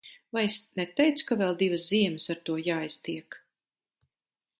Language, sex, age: Latvian, female, 50-59